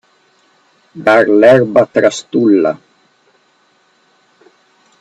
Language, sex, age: Italian, male, 40-49